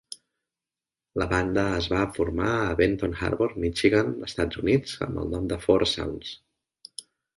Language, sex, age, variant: Catalan, male, 50-59, Central